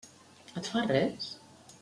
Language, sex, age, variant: Catalan, female, 50-59, Central